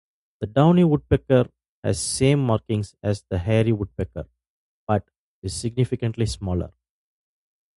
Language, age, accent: English, 40-49, India and South Asia (India, Pakistan, Sri Lanka)